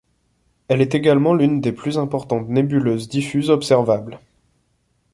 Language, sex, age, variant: French, male, 30-39, Français de métropole